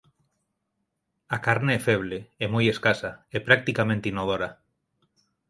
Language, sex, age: Galician, male, 40-49